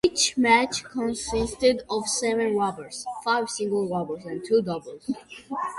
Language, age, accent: English, 19-29, United States English